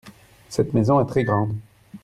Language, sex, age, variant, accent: French, male, 30-39, Français d'Europe, Français de Belgique